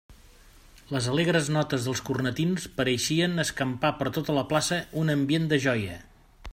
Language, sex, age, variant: Catalan, male, 50-59, Central